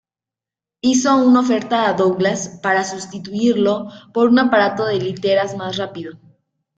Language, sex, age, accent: Spanish, female, 19-29, México